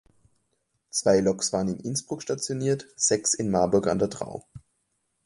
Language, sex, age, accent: German, male, 19-29, Österreichisches Deutsch